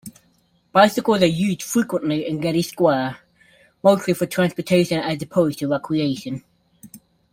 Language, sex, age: English, male, 19-29